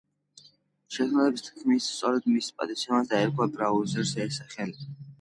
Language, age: Georgian, under 19